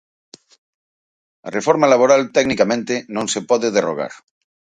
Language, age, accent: Galician, 40-49, Central (gheada)